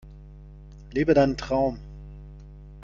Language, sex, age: German, male, 30-39